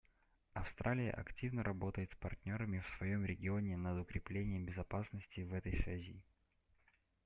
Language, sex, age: Russian, male, 19-29